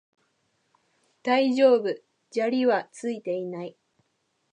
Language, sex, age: Japanese, female, 19-29